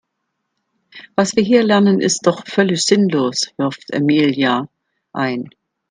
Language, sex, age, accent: German, female, 50-59, Deutschland Deutsch